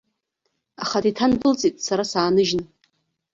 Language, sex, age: Abkhazian, female, 30-39